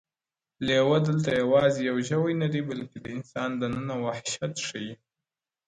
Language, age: Pashto, under 19